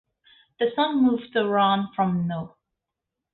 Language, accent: English, England English